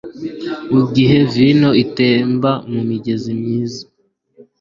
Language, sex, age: Kinyarwanda, male, 19-29